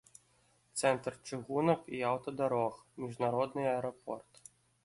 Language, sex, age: Belarusian, male, 19-29